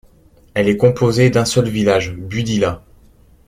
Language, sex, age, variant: French, male, 19-29, Français de métropole